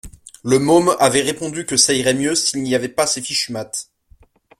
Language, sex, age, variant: French, male, 19-29, Français de métropole